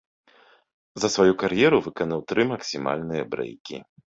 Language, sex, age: Belarusian, male, 30-39